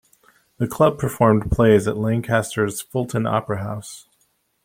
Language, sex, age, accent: English, male, 30-39, United States English